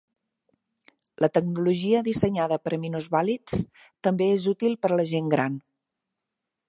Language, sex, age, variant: Catalan, female, 50-59, Central